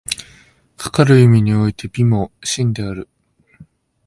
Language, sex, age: Japanese, male, 19-29